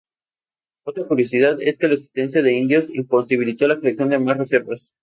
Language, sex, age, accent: Spanish, male, 19-29, México